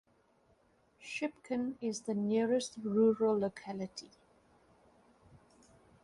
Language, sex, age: English, female, 40-49